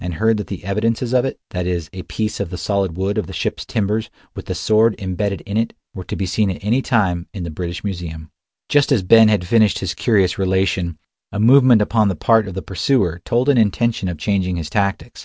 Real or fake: real